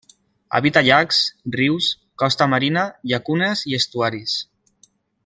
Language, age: Catalan, 19-29